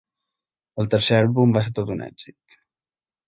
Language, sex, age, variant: Catalan, male, 19-29, Balear